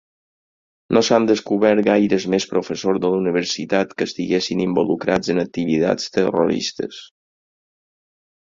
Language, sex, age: Catalan, male, 50-59